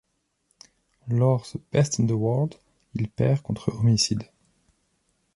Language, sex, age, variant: French, male, 30-39, Français de métropole